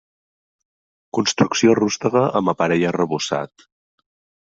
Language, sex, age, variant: Catalan, male, 30-39, Central